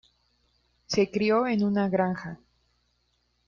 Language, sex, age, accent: Spanish, female, 19-29, México